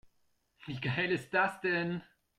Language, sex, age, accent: German, male, 30-39, Deutschland Deutsch